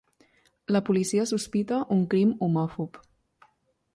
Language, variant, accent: Catalan, Central, central